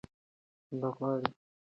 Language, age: Pashto, 19-29